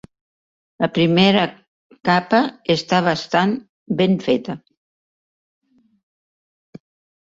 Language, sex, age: Catalan, female, 50-59